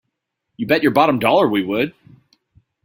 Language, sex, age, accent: English, male, 30-39, United States English